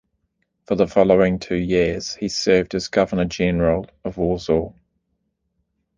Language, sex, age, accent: English, male, 30-39, New Zealand English